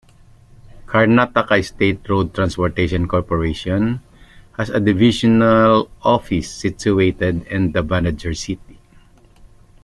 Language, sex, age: English, male, 50-59